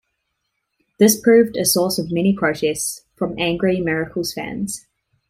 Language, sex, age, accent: English, female, 19-29, New Zealand English